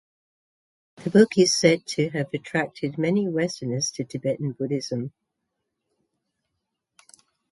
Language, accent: English, England English